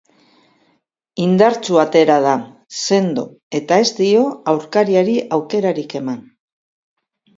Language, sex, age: Basque, female, 60-69